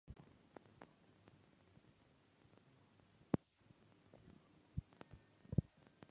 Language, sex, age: English, female, 19-29